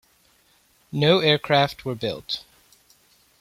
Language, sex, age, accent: English, male, 19-29, United States English